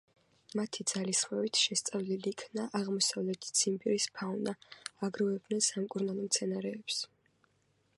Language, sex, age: Georgian, female, 19-29